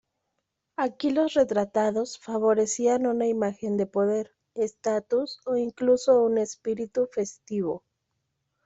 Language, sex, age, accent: Spanish, female, 19-29, México